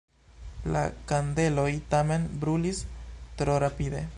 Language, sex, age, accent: Esperanto, male, 19-29, Internacia